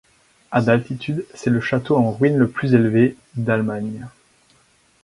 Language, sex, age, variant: French, male, 19-29, Français de métropole